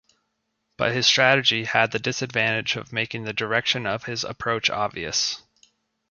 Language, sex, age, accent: English, male, 30-39, United States English